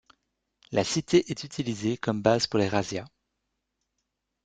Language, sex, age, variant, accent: French, male, 19-29, Français d'Europe, Français de Belgique